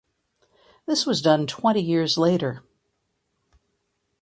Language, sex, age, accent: English, female, 60-69, United States English